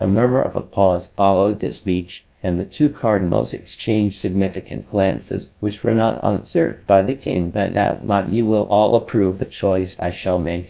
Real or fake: fake